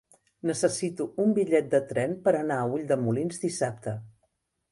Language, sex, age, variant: Catalan, female, 60-69, Central